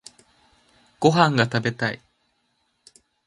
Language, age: Japanese, 19-29